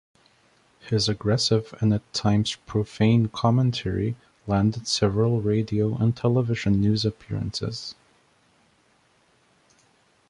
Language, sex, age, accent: English, male, 19-29, United States English